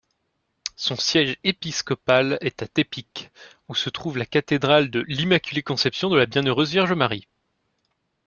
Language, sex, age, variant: French, male, 19-29, Français de métropole